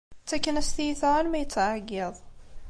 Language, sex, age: Kabyle, female, 19-29